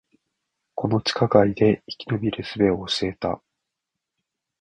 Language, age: Japanese, 19-29